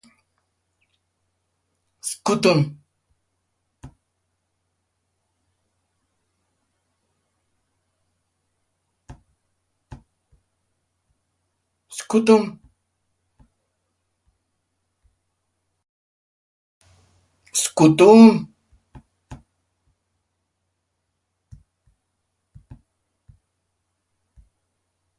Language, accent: Spanish, México